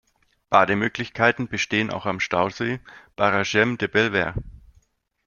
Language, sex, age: German, male, 30-39